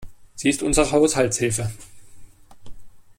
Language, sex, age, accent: German, male, 19-29, Deutschland Deutsch